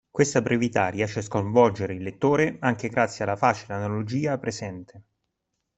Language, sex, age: Italian, male, 30-39